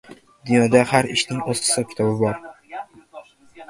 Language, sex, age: Uzbek, male, 19-29